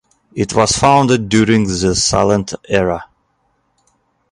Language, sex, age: English, male, 40-49